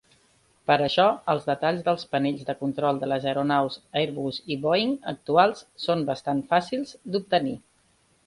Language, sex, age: Catalan, female, 40-49